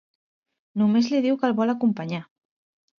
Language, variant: Catalan, Central